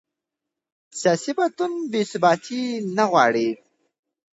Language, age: Pashto, under 19